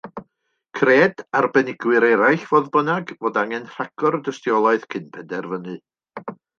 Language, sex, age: Welsh, male, 60-69